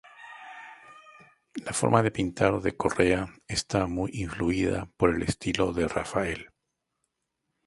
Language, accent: Spanish, Andino-Pacífico: Colombia, Perú, Ecuador, oeste de Bolivia y Venezuela andina